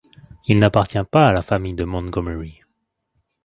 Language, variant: French, Français de métropole